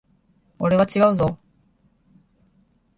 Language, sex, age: Japanese, female, under 19